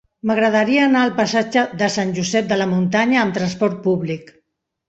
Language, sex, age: Catalan, female, 60-69